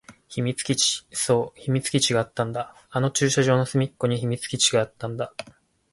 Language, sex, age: Japanese, male, 19-29